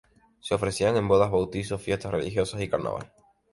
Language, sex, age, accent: Spanish, male, 19-29, España: Islas Canarias